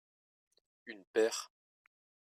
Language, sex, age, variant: French, male, 30-39, Français de métropole